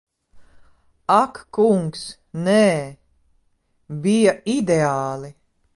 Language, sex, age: Latvian, female, 50-59